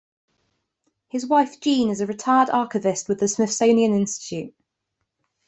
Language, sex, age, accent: English, female, 30-39, England English